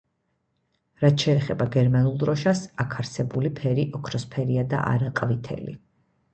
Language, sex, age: Georgian, female, 30-39